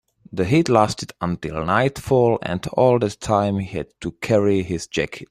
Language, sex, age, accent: English, male, under 19, England English